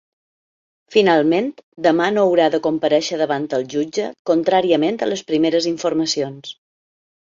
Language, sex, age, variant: Catalan, female, 50-59, Balear